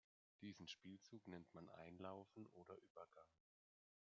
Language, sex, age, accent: German, male, 30-39, Deutschland Deutsch